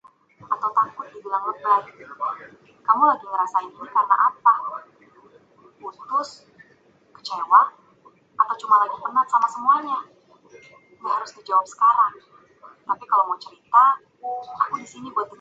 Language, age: English, 19-29